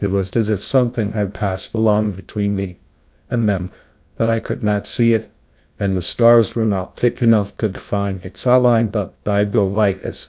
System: TTS, GlowTTS